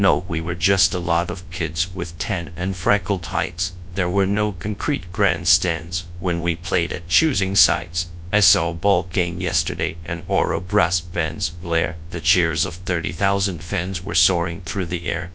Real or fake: fake